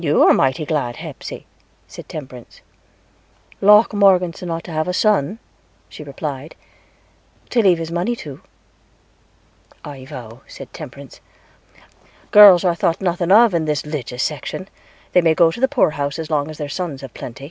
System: none